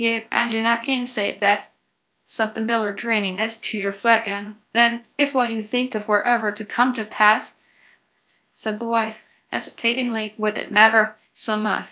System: TTS, GlowTTS